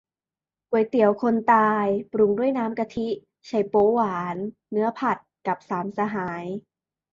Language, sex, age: Thai, female, 19-29